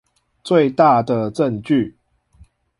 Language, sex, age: Chinese, male, 19-29